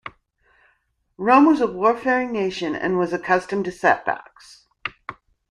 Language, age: English, 50-59